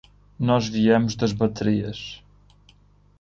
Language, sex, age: Portuguese, male, 19-29